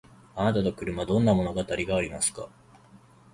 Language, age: Japanese, 19-29